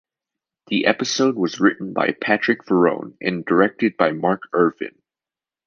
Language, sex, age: English, male, under 19